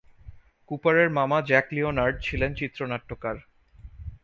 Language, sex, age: Bengali, male, 19-29